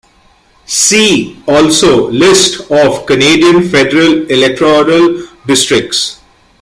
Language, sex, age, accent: English, male, 40-49, United States English